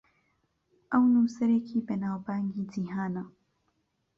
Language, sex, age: Central Kurdish, female, 19-29